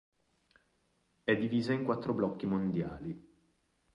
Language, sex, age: Italian, male, 30-39